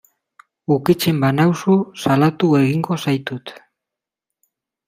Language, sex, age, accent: Basque, male, 50-59, Mendebalekoa (Araba, Bizkaia, Gipuzkoako mendebaleko herri batzuk)